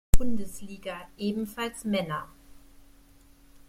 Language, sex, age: German, female, 50-59